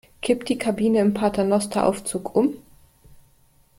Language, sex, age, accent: German, female, 50-59, Deutschland Deutsch